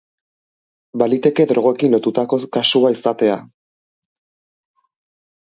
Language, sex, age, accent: Basque, male, 19-29, Erdialdekoa edo Nafarra (Gipuzkoa, Nafarroa)